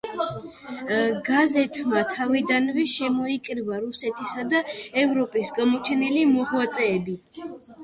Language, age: Georgian, 30-39